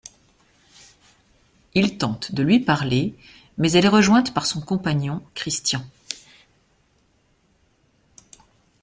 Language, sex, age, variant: French, female, 50-59, Français de métropole